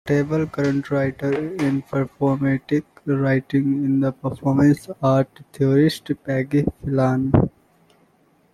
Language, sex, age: English, male, 19-29